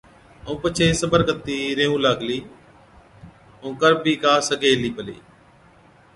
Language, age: Od, 50-59